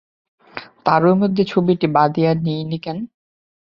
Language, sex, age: Bengali, male, 19-29